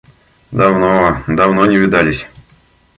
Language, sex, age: Russian, male, 30-39